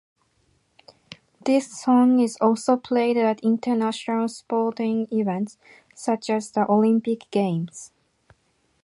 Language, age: English, 19-29